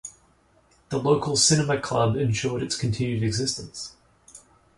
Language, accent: English, Australian English